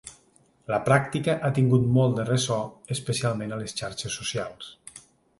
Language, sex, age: Catalan, male, 40-49